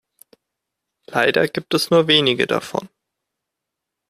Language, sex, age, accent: German, male, 30-39, Deutschland Deutsch